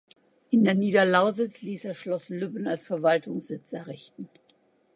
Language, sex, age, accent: German, female, 60-69, Deutschland Deutsch